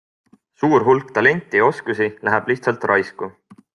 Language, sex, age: Estonian, male, 19-29